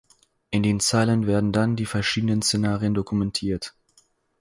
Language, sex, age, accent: German, male, under 19, Deutschland Deutsch